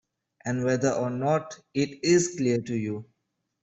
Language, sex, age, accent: English, male, 19-29, India and South Asia (India, Pakistan, Sri Lanka)